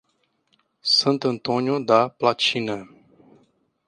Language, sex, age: Portuguese, male, 30-39